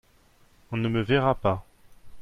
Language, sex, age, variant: French, male, 30-39, Français de métropole